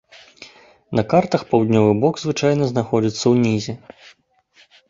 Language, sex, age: Belarusian, male, 30-39